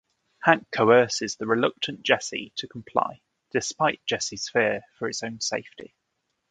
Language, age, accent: English, 19-29, England English